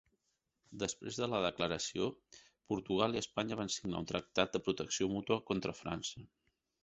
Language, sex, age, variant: Catalan, male, 50-59, Central